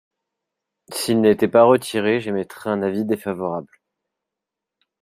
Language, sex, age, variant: French, male, 30-39, Français de métropole